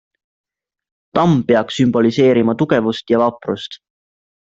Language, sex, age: Estonian, male, 19-29